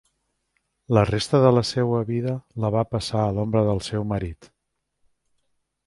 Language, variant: Catalan, Central